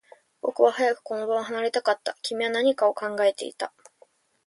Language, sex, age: Japanese, female, 19-29